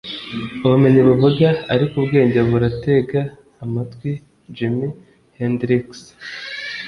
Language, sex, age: Kinyarwanda, male, 19-29